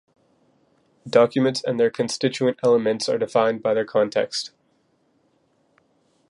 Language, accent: English, United States English